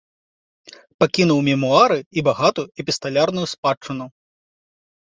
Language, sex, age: Belarusian, male, 30-39